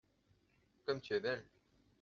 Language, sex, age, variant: French, male, 30-39, Français de métropole